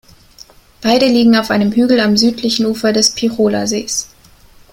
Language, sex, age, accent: German, female, 19-29, Deutschland Deutsch